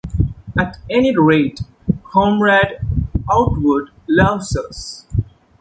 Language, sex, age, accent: English, male, 19-29, India and South Asia (India, Pakistan, Sri Lanka)